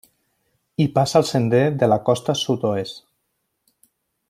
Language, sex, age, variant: Catalan, male, 40-49, Septentrional